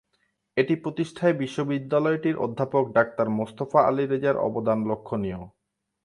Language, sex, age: Bengali, male, 19-29